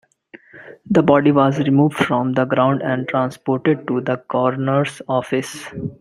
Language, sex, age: English, male, 19-29